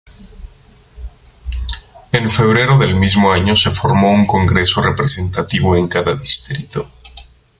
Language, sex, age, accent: Spanish, male, 19-29, México